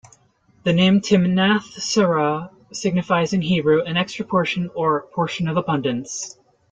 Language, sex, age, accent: English, male, 19-29, United States English